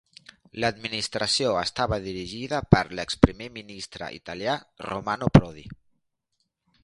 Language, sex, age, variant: Catalan, male, 40-49, Central